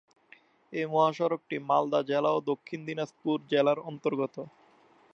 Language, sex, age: Bengali, male, 19-29